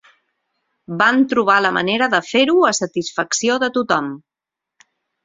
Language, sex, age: Catalan, female, 40-49